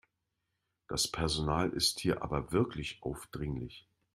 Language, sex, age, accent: German, male, 50-59, Deutschland Deutsch